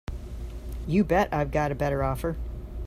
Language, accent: English, United States English